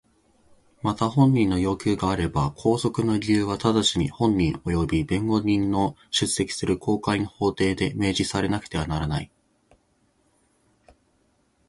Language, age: Japanese, 19-29